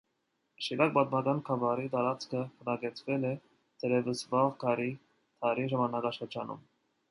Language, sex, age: Armenian, male, 19-29